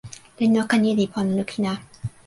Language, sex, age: Toki Pona, female, 19-29